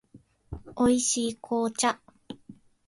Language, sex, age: Japanese, female, 19-29